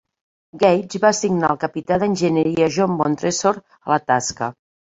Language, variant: Catalan, Central